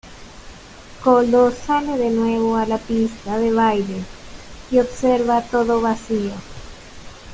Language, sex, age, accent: Spanish, female, 30-39, Caribe: Cuba, Venezuela, Puerto Rico, República Dominicana, Panamá, Colombia caribeña, México caribeño, Costa del golfo de México